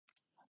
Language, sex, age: Japanese, male, 19-29